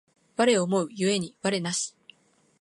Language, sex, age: Japanese, female, 19-29